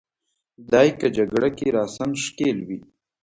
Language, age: Pashto, 19-29